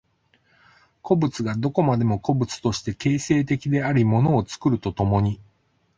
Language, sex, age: Japanese, male, 40-49